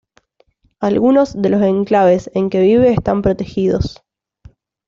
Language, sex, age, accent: Spanish, female, 19-29, Rioplatense: Argentina, Uruguay, este de Bolivia, Paraguay